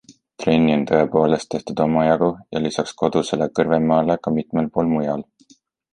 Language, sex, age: Estonian, male, 19-29